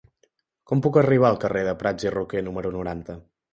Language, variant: Catalan, Central